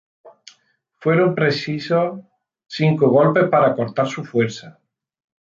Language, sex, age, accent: Spanish, male, 19-29, España: Sur peninsular (Andalucia, Extremadura, Murcia)